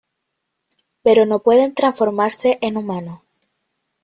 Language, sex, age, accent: Spanish, female, under 19, Chileno: Chile, Cuyo